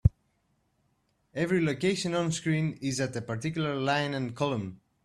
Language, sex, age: English, male, 19-29